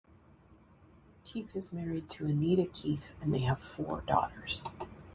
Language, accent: English, Canadian English